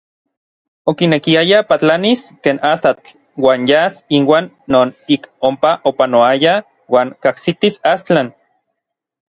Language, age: Orizaba Nahuatl, 30-39